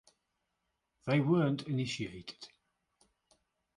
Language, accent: English, England English